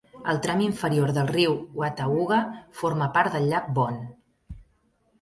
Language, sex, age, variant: Catalan, female, 40-49, Central